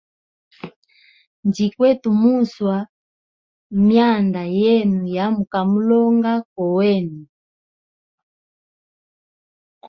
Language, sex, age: Hemba, female, 30-39